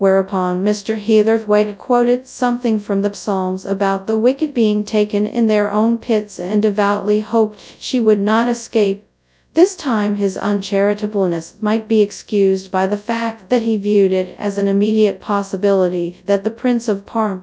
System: TTS, FastPitch